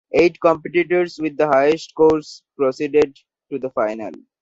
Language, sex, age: English, male, 19-29